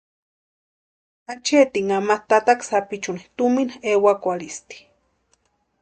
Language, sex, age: Western Highland Purepecha, female, 19-29